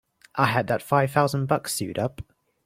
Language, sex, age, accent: English, male, 19-29, England English